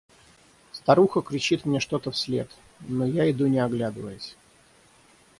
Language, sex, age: Russian, male, 30-39